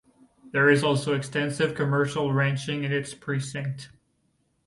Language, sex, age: English, male, 19-29